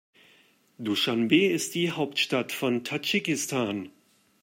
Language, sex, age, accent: German, male, 30-39, Deutschland Deutsch